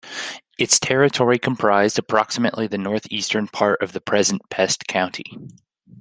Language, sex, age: English, male, 19-29